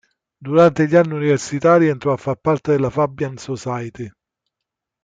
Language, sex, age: Italian, male, 60-69